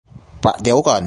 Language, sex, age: Thai, male, 19-29